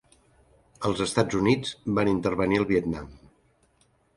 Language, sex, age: Catalan, male, 60-69